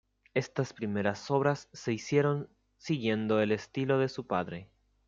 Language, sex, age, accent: Spanish, male, 19-29, Rioplatense: Argentina, Uruguay, este de Bolivia, Paraguay